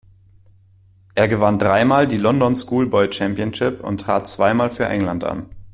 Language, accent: German, Deutschland Deutsch